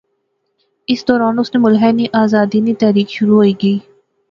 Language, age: Pahari-Potwari, 19-29